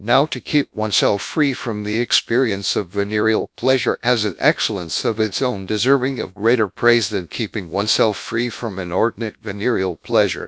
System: TTS, GradTTS